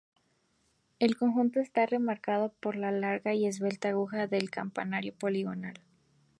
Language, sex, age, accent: Spanish, female, 19-29, México